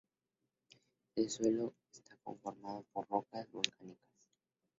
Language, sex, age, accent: Spanish, male, under 19, México